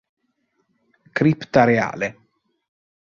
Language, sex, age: Italian, male, 30-39